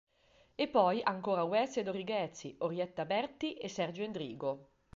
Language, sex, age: Italian, female, 50-59